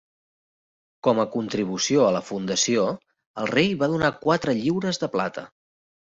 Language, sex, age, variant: Catalan, male, 30-39, Central